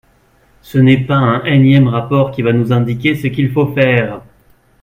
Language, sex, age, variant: French, male, 30-39, Français de métropole